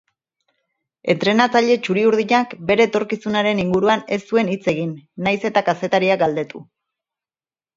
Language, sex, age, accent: Basque, female, 40-49, Erdialdekoa edo Nafarra (Gipuzkoa, Nafarroa)